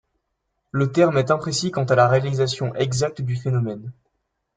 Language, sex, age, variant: French, male, 19-29, Français de métropole